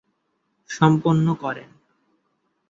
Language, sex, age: Bengali, male, 19-29